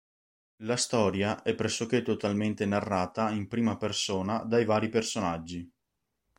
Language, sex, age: Italian, male, 19-29